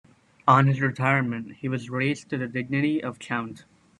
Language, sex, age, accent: English, male, under 19, United States English